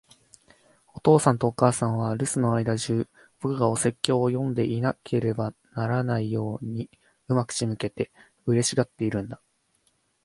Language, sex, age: Japanese, male, 19-29